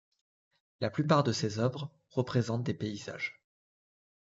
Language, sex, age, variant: French, male, 30-39, Français de métropole